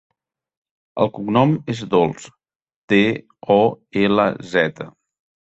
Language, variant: Catalan, Central